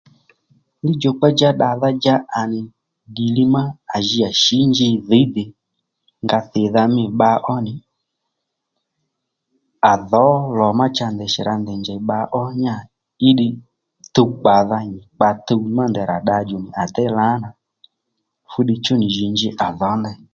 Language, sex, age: Lendu, male, 30-39